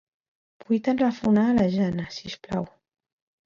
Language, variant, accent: Catalan, Central, central